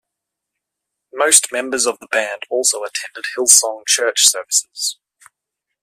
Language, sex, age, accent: English, male, 19-29, Australian English